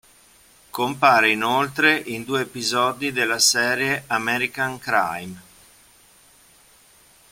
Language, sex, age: Italian, male, 50-59